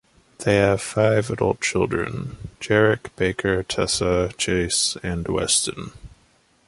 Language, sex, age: English, male, 19-29